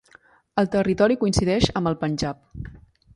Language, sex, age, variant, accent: Catalan, female, 19-29, Central, central